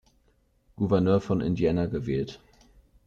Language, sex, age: German, male, 19-29